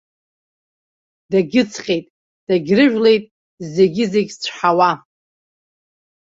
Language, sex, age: Abkhazian, female, 30-39